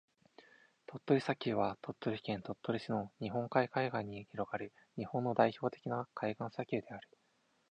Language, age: Japanese, 19-29